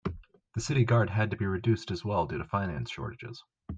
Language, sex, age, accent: English, male, under 19, United States English